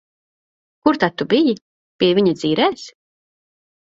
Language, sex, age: Latvian, female, 30-39